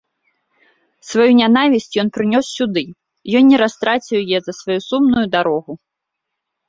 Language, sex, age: Belarusian, female, 30-39